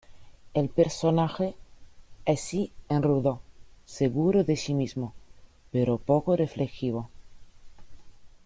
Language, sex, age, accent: Spanish, female, 19-29, España: Centro-Sur peninsular (Madrid, Toledo, Castilla-La Mancha)